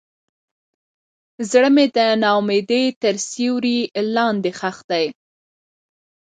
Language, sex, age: Pashto, female, 19-29